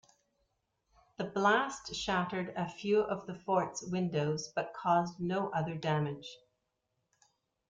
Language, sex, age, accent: English, female, 50-59, Canadian English